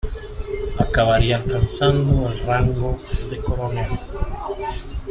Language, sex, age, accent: Spanish, male, 40-49, Caribe: Cuba, Venezuela, Puerto Rico, República Dominicana, Panamá, Colombia caribeña, México caribeño, Costa del golfo de México